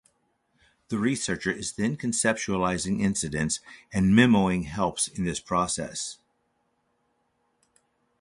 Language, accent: English, United States English